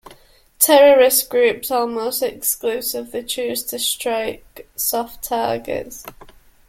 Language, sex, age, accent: English, female, 19-29, England English